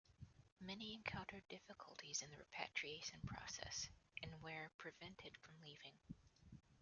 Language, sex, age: English, female, 19-29